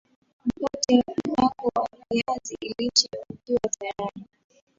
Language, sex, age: Swahili, female, 19-29